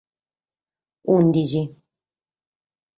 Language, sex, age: Sardinian, female, 30-39